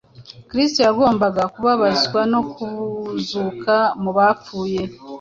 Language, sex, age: Kinyarwanda, female, 19-29